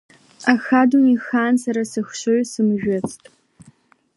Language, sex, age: Abkhazian, female, under 19